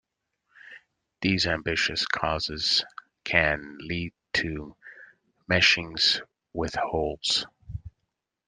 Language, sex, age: English, male, 40-49